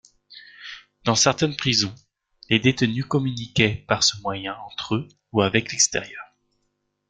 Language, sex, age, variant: French, male, 19-29, Français de métropole